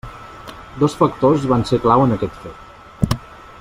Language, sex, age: Catalan, male, 19-29